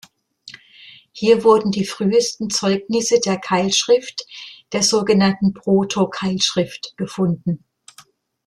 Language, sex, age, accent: German, female, 60-69, Deutschland Deutsch